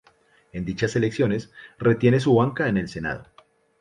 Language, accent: Spanish, Andino-Pacífico: Colombia, Perú, Ecuador, oeste de Bolivia y Venezuela andina